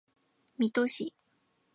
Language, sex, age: Japanese, female, 19-29